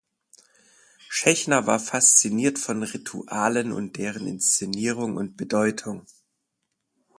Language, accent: German, Deutschland Deutsch